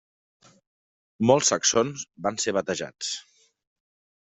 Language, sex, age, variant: Catalan, male, 30-39, Central